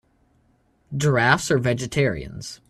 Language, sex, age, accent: English, male, under 19, United States English